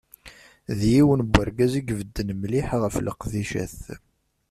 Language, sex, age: Kabyle, male, 30-39